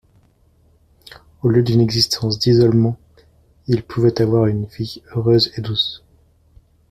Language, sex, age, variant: French, male, 30-39, Français de métropole